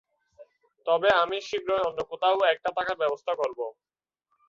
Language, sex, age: Bengali, male, 19-29